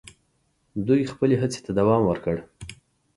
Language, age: Pashto, 30-39